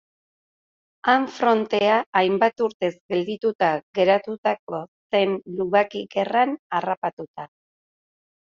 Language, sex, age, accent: Basque, female, 50-59, Erdialdekoa edo Nafarra (Gipuzkoa, Nafarroa)